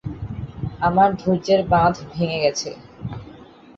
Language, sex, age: Bengali, female, 19-29